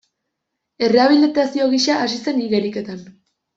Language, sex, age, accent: Basque, female, under 19, Erdialdekoa edo Nafarra (Gipuzkoa, Nafarroa)